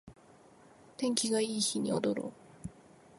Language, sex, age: Japanese, female, 19-29